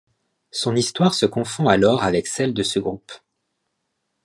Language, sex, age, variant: French, male, 19-29, Français de métropole